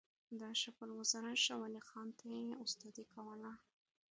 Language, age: Pashto, under 19